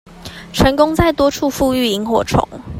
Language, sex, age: Chinese, female, 19-29